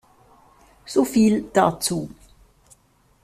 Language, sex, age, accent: German, female, 50-59, Schweizerdeutsch